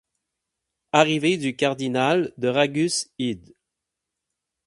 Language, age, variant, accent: French, 30-39, Français d'Amérique du Nord, Français du Canada